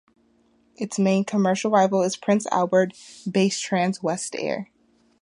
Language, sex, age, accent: English, female, 19-29, United States English